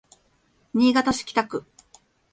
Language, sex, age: Japanese, female, 50-59